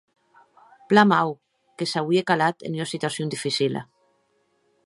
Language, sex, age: Occitan, female, 50-59